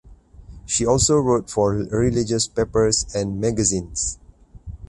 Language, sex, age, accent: English, male, 30-39, Malaysian English